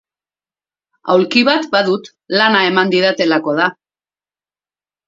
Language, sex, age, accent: Basque, female, 40-49, Erdialdekoa edo Nafarra (Gipuzkoa, Nafarroa)